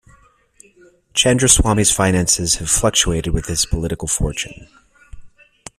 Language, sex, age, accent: English, male, 30-39, United States English